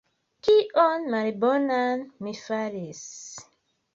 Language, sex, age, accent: Esperanto, female, 30-39, Internacia